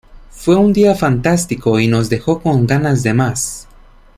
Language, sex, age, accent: Spanish, male, 19-29, América central